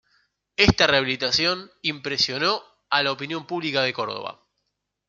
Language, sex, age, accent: Spanish, male, 19-29, Rioplatense: Argentina, Uruguay, este de Bolivia, Paraguay